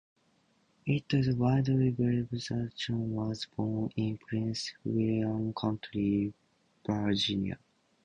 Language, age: English, 19-29